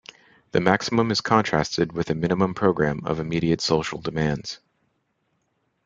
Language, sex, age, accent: English, male, 30-39, United States English